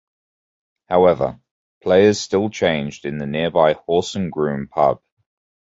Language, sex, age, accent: English, male, 30-39, England English